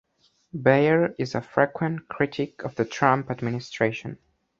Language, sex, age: English, male, under 19